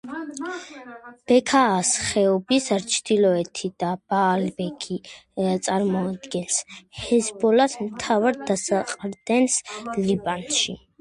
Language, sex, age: Georgian, female, 19-29